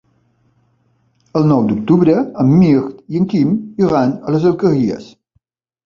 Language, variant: Catalan, Balear